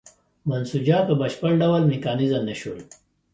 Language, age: Pashto, 30-39